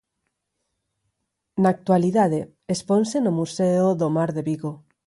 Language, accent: Galician, Normativo (estándar)